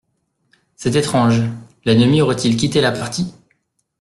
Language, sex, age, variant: French, male, 30-39, Français de métropole